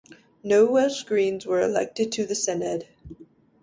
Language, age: English, 19-29